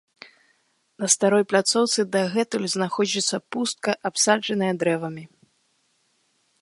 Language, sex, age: Belarusian, female, 30-39